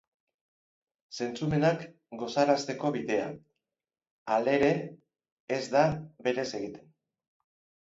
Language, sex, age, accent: Basque, male, 50-59, Erdialdekoa edo Nafarra (Gipuzkoa, Nafarroa)